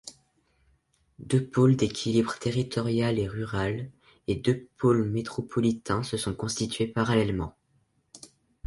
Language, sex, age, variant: French, male, under 19, Français de métropole